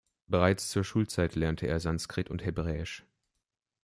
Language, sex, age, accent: German, male, 19-29, Deutschland Deutsch